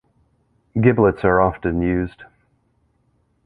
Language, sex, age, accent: English, male, 30-39, United States English